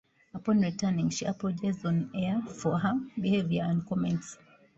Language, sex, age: English, female, 19-29